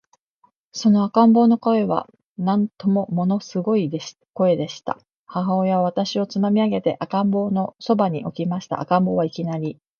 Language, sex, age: Japanese, female, 50-59